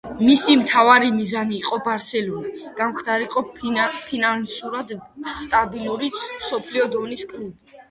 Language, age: Georgian, under 19